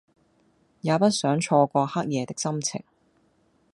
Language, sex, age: Cantonese, female, 40-49